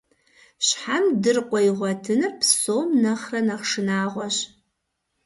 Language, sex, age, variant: Kabardian, female, 40-49, Адыгэбзэ (Къэбэрдей, Кирил, Урысей)